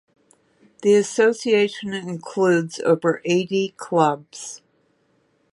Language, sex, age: English, female, 60-69